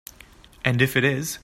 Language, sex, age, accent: English, male, 19-29, Canadian English